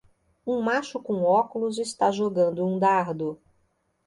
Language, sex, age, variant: Portuguese, female, 40-49, Portuguese (Brasil)